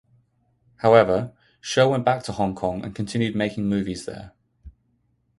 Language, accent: English, England English